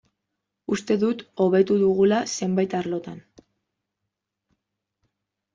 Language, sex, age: Basque, female, 19-29